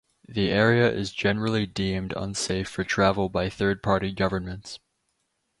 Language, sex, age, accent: English, male, 19-29, United States English